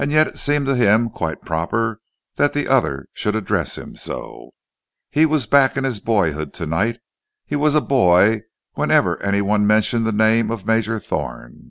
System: none